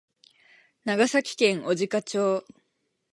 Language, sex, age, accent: Japanese, female, 19-29, 標準語